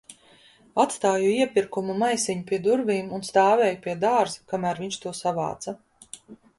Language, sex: Latvian, female